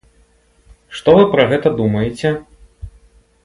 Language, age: Belarusian, 19-29